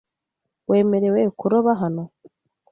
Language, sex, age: Kinyarwanda, female, 30-39